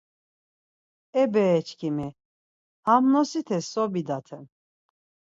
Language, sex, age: Laz, female, 40-49